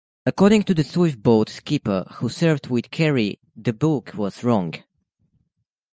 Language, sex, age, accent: English, male, under 19, United States English